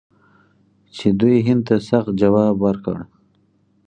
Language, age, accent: Pashto, 30-39, کندهارۍ لهجه